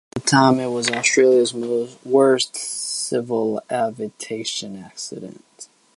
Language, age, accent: English, under 19, United States English